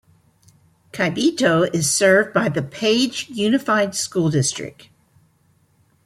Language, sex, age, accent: English, female, 60-69, United States English